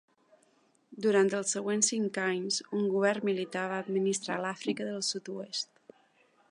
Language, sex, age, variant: Catalan, female, 30-39, Balear